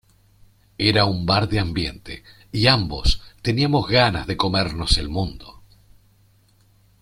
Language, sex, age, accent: Spanish, male, 50-59, Rioplatense: Argentina, Uruguay, este de Bolivia, Paraguay